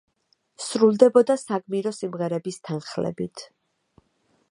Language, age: Georgian, 30-39